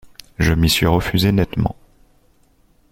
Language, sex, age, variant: French, male, 19-29, Français de métropole